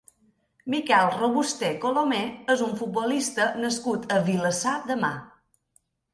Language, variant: Catalan, Balear